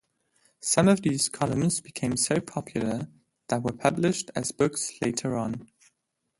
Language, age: English, under 19